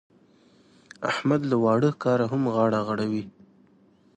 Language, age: Pashto, 19-29